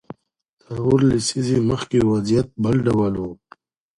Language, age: Pashto, 30-39